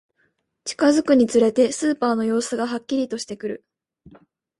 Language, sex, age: Japanese, female, 19-29